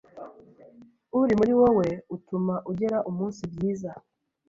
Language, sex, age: Kinyarwanda, female, 19-29